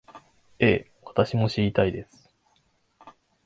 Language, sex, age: Japanese, male, 19-29